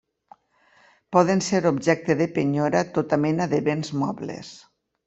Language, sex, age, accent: Catalan, female, 60-69, valencià